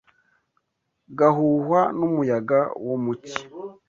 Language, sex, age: Kinyarwanda, male, 19-29